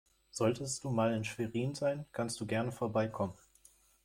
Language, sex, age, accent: German, male, 19-29, Deutschland Deutsch